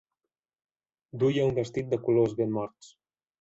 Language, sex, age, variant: Catalan, male, 19-29, Central